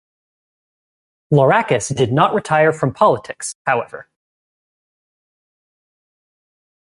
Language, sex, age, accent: English, male, 19-29, United States English